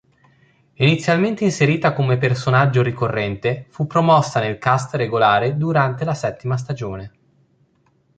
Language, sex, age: Italian, male, 30-39